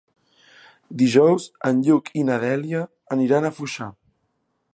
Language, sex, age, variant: Catalan, male, 19-29, Central